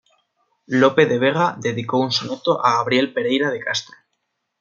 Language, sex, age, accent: Spanish, male, 19-29, España: Norte peninsular (Asturias, Castilla y León, Cantabria, País Vasco, Navarra, Aragón, La Rioja, Guadalajara, Cuenca)